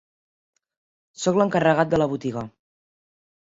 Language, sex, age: Catalan, female, 30-39